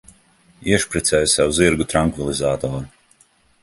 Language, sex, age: Latvian, male, 30-39